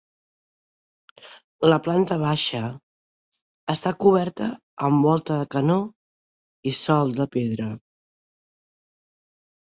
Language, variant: Catalan, Central